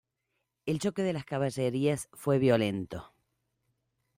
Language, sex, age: Spanish, female, 50-59